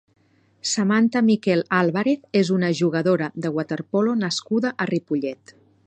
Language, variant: Catalan, Nord-Occidental